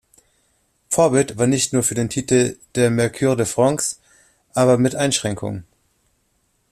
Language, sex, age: German, male, 30-39